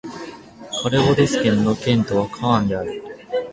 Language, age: Japanese, 19-29